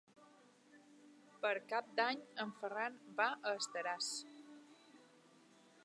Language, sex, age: Catalan, female, 50-59